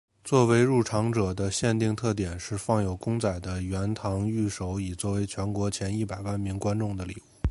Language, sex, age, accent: Chinese, male, 19-29, 出生地：北京市